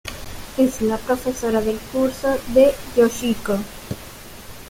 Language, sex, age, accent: Spanish, female, 30-39, Caribe: Cuba, Venezuela, Puerto Rico, República Dominicana, Panamá, Colombia caribeña, México caribeño, Costa del golfo de México